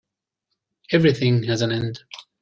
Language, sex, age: English, male, 40-49